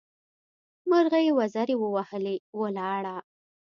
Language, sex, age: Pashto, female, 30-39